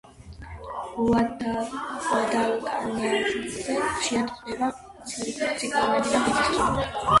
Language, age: Georgian, 19-29